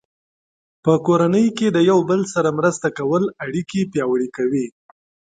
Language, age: Pashto, 19-29